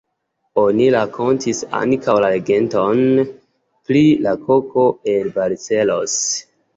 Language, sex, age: Esperanto, male, 19-29